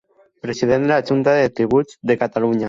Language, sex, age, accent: Catalan, male, under 19, valencià